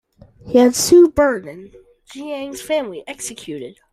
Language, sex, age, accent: English, male, under 19, United States English